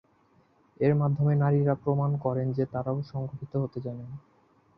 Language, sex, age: Bengali, male, 19-29